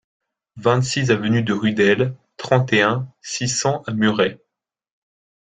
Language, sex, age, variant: French, male, 19-29, Français de métropole